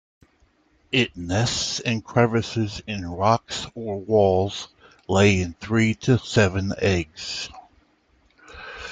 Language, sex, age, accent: English, male, 50-59, United States English